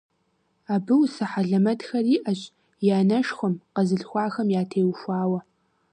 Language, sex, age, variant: Kabardian, female, 19-29, Адыгэбзэ (Къэбэрдей, Кирил, псоми зэдай)